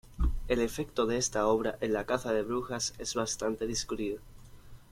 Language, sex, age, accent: Spanish, male, 19-29, España: Sur peninsular (Andalucia, Extremadura, Murcia)